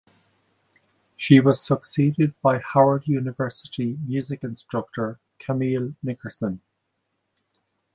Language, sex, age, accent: English, male, 50-59, Irish English